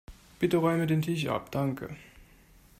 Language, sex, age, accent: German, male, 19-29, Deutschland Deutsch